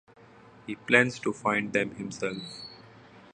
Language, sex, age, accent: English, male, 30-39, India and South Asia (India, Pakistan, Sri Lanka)